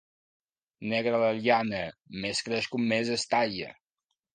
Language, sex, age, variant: Catalan, male, 19-29, Septentrional